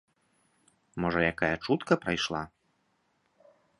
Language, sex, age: Belarusian, male, 30-39